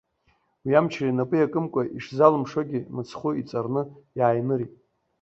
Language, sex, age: Abkhazian, male, 40-49